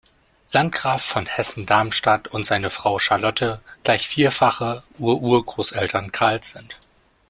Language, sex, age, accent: German, male, 19-29, Deutschland Deutsch